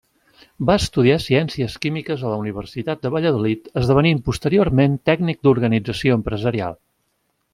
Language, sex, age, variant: Catalan, male, 50-59, Central